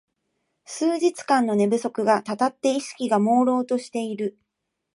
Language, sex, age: Japanese, female, 19-29